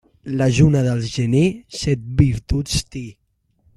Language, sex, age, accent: Catalan, male, under 19, valencià